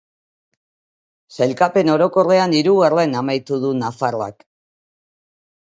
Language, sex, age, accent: Basque, female, 50-59, Mendebalekoa (Araba, Bizkaia, Gipuzkoako mendebaleko herri batzuk)